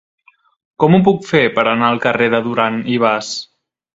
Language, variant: Catalan, Nord-Occidental